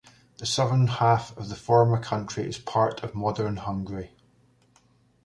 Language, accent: English, Scottish English